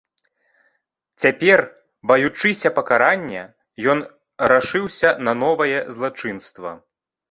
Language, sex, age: Belarusian, male, 19-29